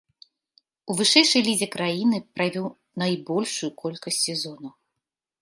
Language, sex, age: Belarusian, female, 30-39